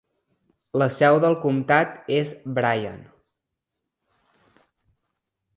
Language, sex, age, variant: Catalan, male, 19-29, Central